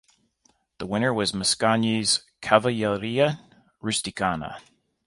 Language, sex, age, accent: English, male, 30-39, United States English